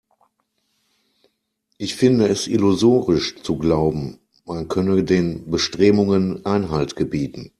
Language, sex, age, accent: German, male, 40-49, Deutschland Deutsch